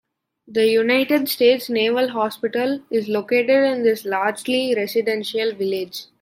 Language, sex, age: English, male, under 19